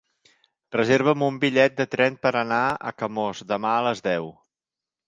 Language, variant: Catalan, Central